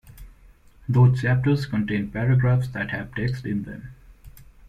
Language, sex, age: English, male, 19-29